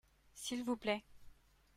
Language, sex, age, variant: French, female, 30-39, Français de métropole